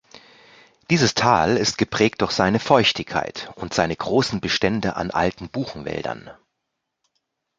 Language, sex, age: German, male, 40-49